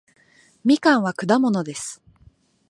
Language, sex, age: Japanese, female, 19-29